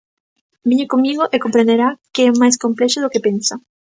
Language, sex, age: Galician, female, 19-29